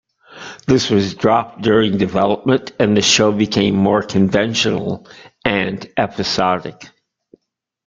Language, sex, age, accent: English, male, 60-69, United States English